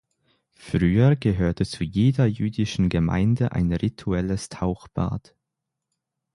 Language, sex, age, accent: German, male, 19-29, Deutschland Deutsch; Schweizerdeutsch